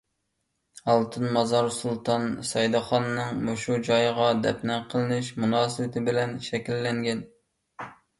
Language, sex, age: Uyghur, male, 30-39